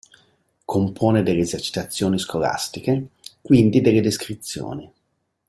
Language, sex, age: Italian, male, 50-59